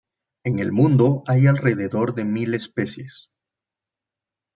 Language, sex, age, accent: Spanish, male, 30-39, México